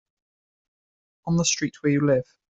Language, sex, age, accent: English, male, 19-29, Welsh English